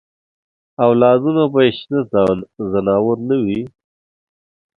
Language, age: Pashto, 30-39